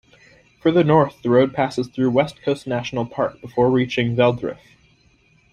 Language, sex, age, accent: English, male, under 19, United States English